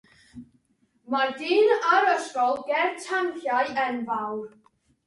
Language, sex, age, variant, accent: Welsh, female, 30-39, Mid Wales, Y Deyrnas Unedig Cymraeg